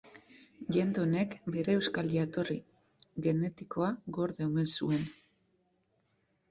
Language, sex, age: Basque, female, 30-39